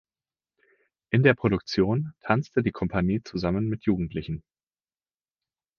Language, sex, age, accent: German, male, 19-29, Deutschland Deutsch